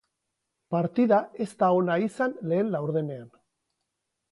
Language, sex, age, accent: Basque, male, 40-49, Mendebalekoa (Araba, Bizkaia, Gipuzkoako mendebaleko herri batzuk)